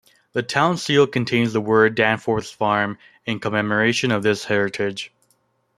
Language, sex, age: English, male, under 19